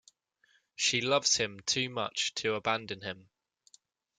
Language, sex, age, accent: English, male, 19-29, England English